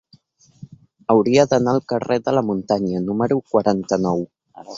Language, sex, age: Catalan, male, 19-29